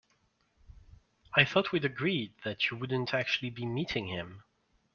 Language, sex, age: English, male, 19-29